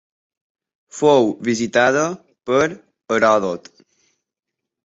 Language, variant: Catalan, Balear